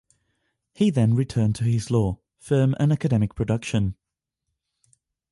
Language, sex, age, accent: English, male, 19-29, England English